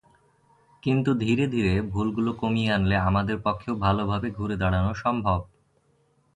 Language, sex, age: Bengali, male, 30-39